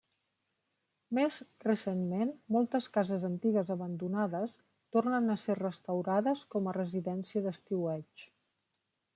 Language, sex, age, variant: Catalan, female, 50-59, Central